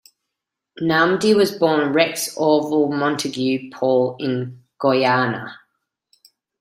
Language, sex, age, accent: English, female, 30-39, Australian English